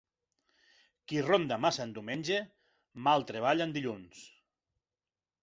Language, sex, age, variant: Catalan, male, 40-49, Septentrional